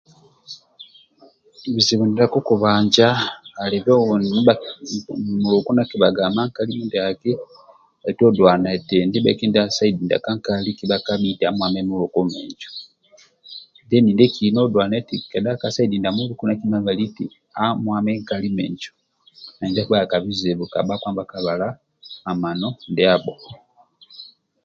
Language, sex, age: Amba (Uganda), male, 30-39